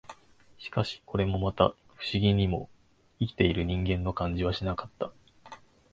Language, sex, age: Japanese, male, 19-29